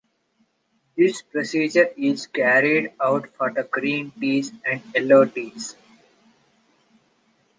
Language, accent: English, India and South Asia (India, Pakistan, Sri Lanka)